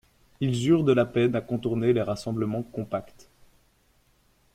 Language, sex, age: French, male, 19-29